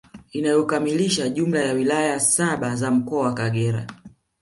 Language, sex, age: Swahili, female, 40-49